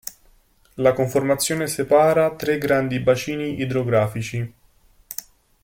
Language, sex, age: Italian, male, 19-29